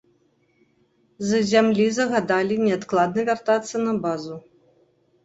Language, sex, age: Belarusian, female, 50-59